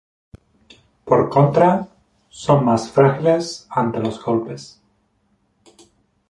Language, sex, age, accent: Spanish, male, 30-39, España: Sur peninsular (Andalucia, Extremadura, Murcia)